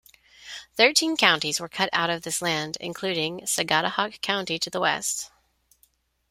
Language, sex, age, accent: English, female, 40-49, United States English